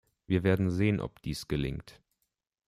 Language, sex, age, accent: German, male, 19-29, Deutschland Deutsch